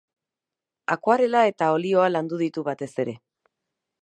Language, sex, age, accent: Basque, female, 30-39, Erdialdekoa edo Nafarra (Gipuzkoa, Nafarroa)